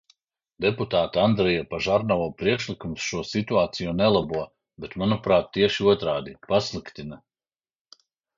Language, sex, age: Latvian, male, 40-49